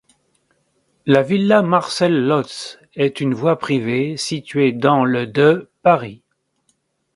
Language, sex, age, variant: French, male, 60-69, Français de métropole